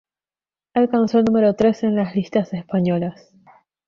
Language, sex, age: Spanish, female, 19-29